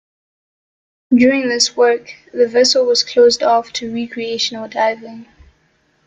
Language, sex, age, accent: English, female, 19-29, United States English